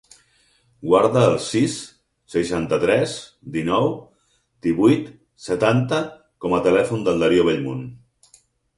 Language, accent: Catalan, Barcelona